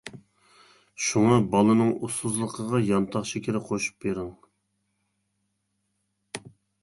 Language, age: Uyghur, 40-49